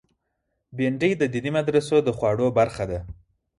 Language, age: Pashto, 19-29